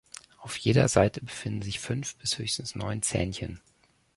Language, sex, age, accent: German, male, 40-49, Deutschland Deutsch